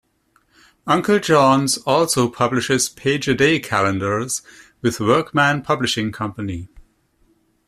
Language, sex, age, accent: English, male, 50-59, Canadian English